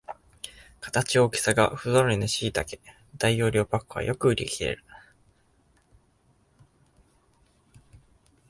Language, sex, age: Japanese, male, 19-29